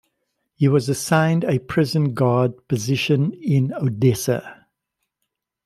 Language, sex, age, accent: English, male, 50-59, Southern African (South Africa, Zimbabwe, Namibia)